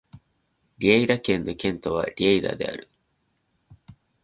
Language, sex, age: Japanese, male, 19-29